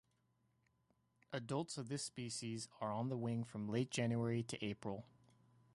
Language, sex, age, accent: English, male, 30-39, United States English